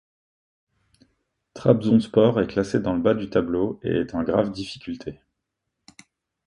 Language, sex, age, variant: French, male, 30-39, Français de métropole